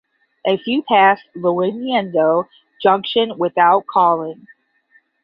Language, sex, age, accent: English, female, 40-49, United States English; Midwestern